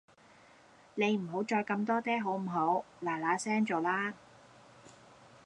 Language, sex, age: Cantonese, female, 30-39